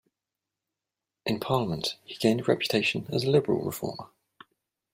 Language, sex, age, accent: English, male, 19-29, England English